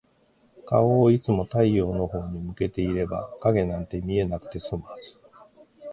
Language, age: Japanese, 50-59